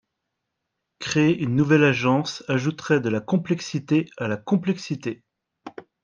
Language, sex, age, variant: French, male, 30-39, Français de métropole